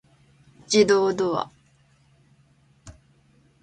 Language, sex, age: Japanese, female, 19-29